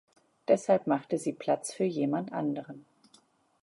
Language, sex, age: German, female, 30-39